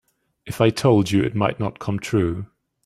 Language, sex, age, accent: English, male, 19-29, England English